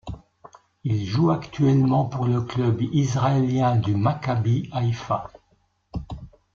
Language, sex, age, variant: French, male, 60-69, Français de métropole